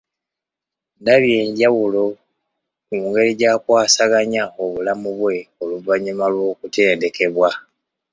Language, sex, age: Ganda, male, 19-29